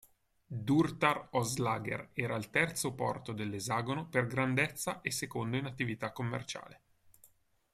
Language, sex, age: Italian, male, 30-39